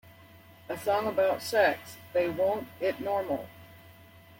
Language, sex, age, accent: English, female, 40-49, United States English